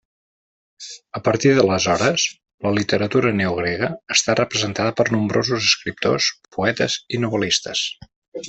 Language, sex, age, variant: Catalan, male, 50-59, Central